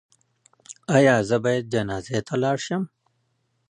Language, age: Pashto, 40-49